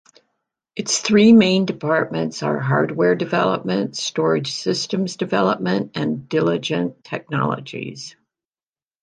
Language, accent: English, United States English